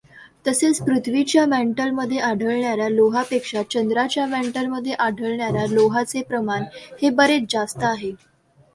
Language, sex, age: Marathi, female, under 19